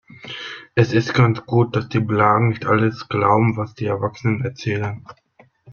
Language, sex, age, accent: German, male, 19-29, Deutschland Deutsch